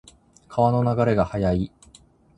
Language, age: Japanese, 19-29